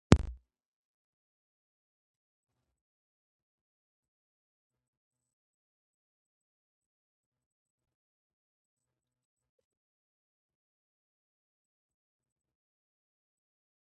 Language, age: Urdu, 19-29